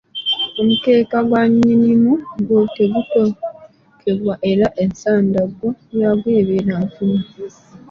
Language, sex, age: Ganda, female, 19-29